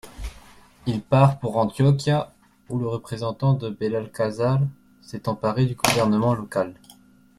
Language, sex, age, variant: French, male, 19-29, Français de métropole